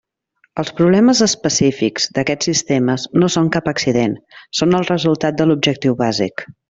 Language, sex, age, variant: Catalan, female, 40-49, Central